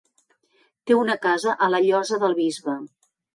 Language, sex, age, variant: Catalan, female, 50-59, Central